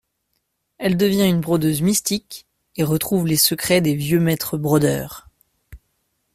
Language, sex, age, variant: French, male, 19-29, Français de métropole